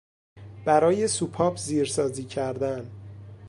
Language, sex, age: Persian, male, 19-29